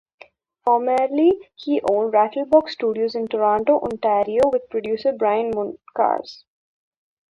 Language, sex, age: English, female, under 19